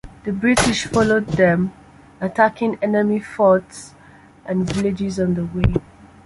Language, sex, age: English, female, 30-39